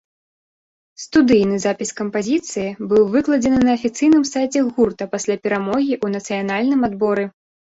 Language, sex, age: Belarusian, female, 19-29